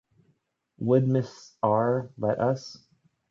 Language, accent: English, United States English